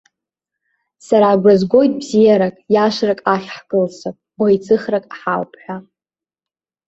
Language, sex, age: Abkhazian, female, under 19